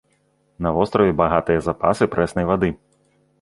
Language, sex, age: Belarusian, male, 30-39